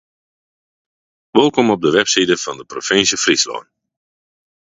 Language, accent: Western Frisian, Wâldfrysk